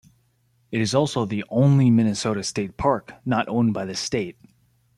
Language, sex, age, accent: English, male, 19-29, United States English